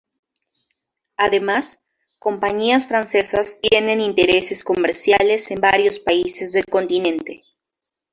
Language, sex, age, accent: Spanish, female, 19-29, Andino-Pacífico: Colombia, Perú, Ecuador, oeste de Bolivia y Venezuela andina